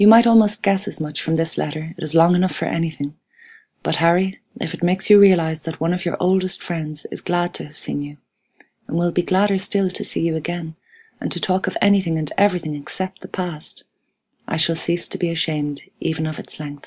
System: none